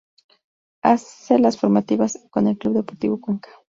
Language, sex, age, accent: Spanish, female, 19-29, México